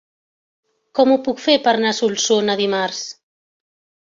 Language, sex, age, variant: Catalan, female, 30-39, Central